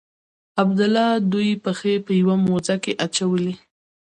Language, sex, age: Pashto, female, 19-29